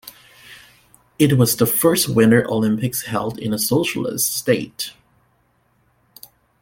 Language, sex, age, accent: English, male, 30-39, Canadian English